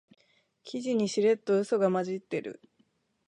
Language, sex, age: Japanese, female, 19-29